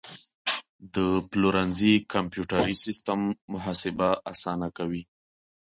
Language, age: Pashto, 30-39